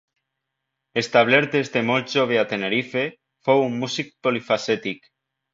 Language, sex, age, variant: Catalan, male, 19-29, Valencià septentrional